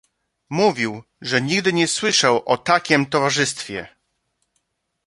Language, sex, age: Polish, male, 40-49